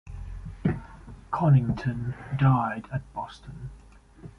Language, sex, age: English, male, 30-39